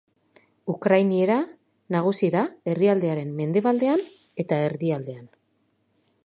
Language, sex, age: Basque, female, 40-49